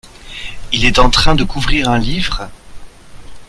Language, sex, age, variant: French, male, 30-39, Français de métropole